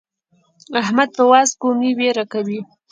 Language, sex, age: Pashto, female, 19-29